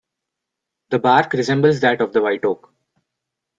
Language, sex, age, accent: English, male, 19-29, India and South Asia (India, Pakistan, Sri Lanka)